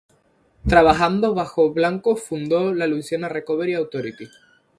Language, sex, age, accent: Spanish, male, 19-29, España: Islas Canarias